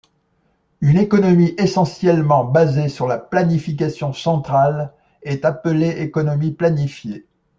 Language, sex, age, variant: French, male, 70-79, Français de métropole